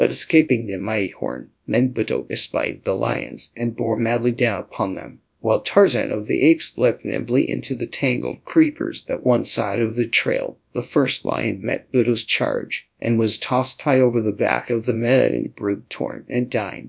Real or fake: fake